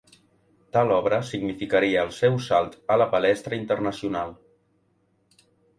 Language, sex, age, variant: Catalan, male, under 19, Central